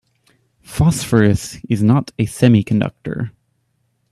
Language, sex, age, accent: English, male, 19-29, United States English